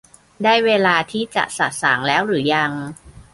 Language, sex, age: Thai, male, under 19